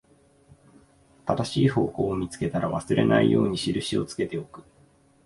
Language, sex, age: Japanese, male, 19-29